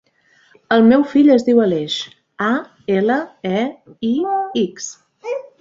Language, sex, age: Catalan, female, 30-39